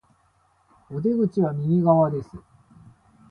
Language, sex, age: Japanese, male, 40-49